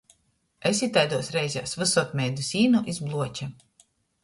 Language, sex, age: Latgalian, female, 40-49